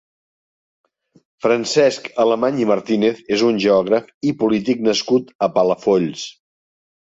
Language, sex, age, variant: Catalan, male, 60-69, Central